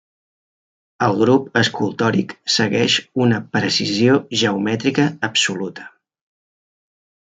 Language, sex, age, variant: Catalan, male, 30-39, Central